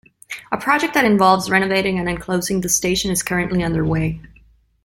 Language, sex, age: English, female, 30-39